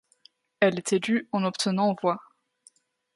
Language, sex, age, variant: French, female, 19-29, Français d'Europe